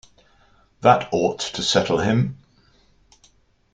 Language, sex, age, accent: English, male, 60-69, England English